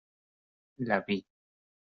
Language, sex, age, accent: Spanish, male, 19-29, América central